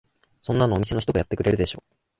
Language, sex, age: Japanese, male, 19-29